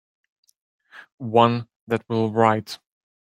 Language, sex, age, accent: English, male, 19-29, United States English